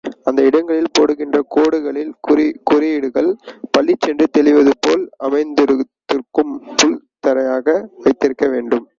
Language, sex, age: Tamil, male, 19-29